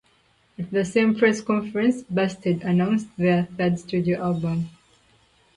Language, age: English, 19-29